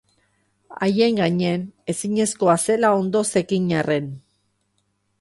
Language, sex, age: Basque, female, 50-59